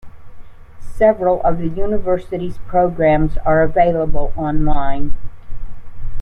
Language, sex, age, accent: English, female, 70-79, United States English